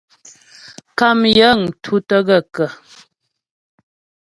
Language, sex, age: Ghomala, female, 30-39